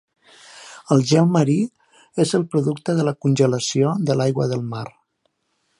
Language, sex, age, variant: Catalan, male, 60-69, Central